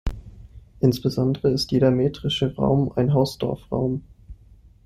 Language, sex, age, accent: German, male, 19-29, Deutschland Deutsch